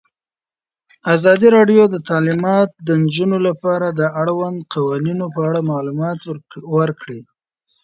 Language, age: Pashto, 30-39